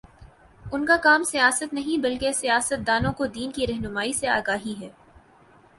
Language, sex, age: Urdu, female, 19-29